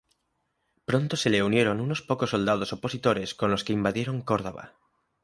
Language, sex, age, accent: Spanish, male, 19-29, España: Norte peninsular (Asturias, Castilla y León, Cantabria, País Vasco, Navarra, Aragón, La Rioja, Guadalajara, Cuenca)